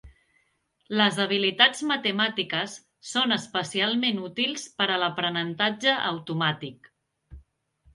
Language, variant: Catalan, Central